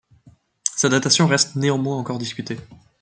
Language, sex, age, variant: French, male, 19-29, Français de métropole